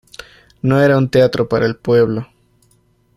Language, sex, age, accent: Spanish, male, 19-29, México